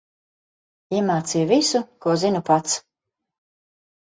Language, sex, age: Latvian, female, 50-59